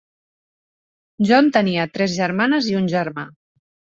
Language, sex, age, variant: Catalan, female, 30-39, Central